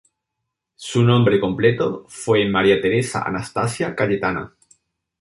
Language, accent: Spanish, España: Sur peninsular (Andalucia, Extremadura, Murcia)